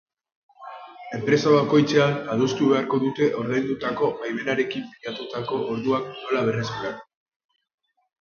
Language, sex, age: Basque, female, 30-39